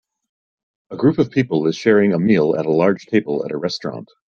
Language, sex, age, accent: English, male, 30-39, United States English